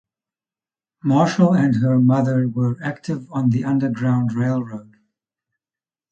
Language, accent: English, Southern African (South Africa, Zimbabwe, Namibia)